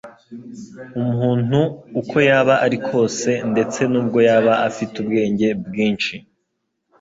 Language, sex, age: Kinyarwanda, male, 19-29